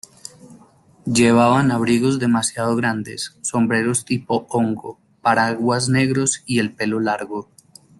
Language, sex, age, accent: Spanish, male, 40-49, Andino-Pacífico: Colombia, Perú, Ecuador, oeste de Bolivia y Venezuela andina